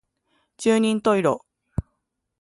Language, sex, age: Japanese, female, 19-29